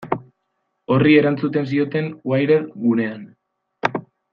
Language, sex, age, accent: Basque, male, 19-29, Erdialdekoa edo Nafarra (Gipuzkoa, Nafarroa)